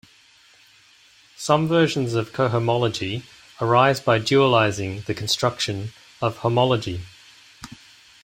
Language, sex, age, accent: English, male, 40-49, Australian English